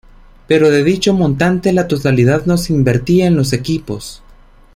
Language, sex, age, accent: Spanish, male, 19-29, América central